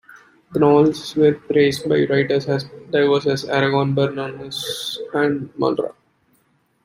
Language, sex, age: English, male, 19-29